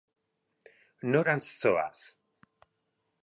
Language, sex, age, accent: Basque, male, 50-59, Erdialdekoa edo Nafarra (Gipuzkoa, Nafarroa)